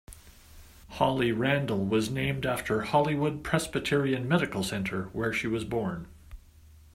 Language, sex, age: English, male, 60-69